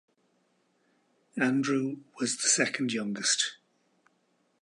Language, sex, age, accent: English, male, 60-69, Irish English